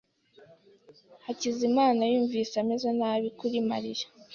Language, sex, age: Kinyarwanda, female, 19-29